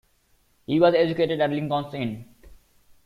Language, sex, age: English, male, 19-29